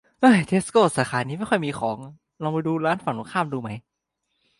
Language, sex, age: Thai, male, 19-29